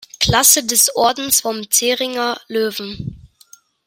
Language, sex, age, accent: German, male, under 19, Deutschland Deutsch